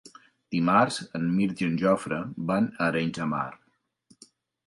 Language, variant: Catalan, Central